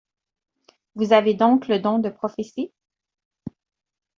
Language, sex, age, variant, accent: French, female, 40-49, Français d'Amérique du Nord, Français du Canada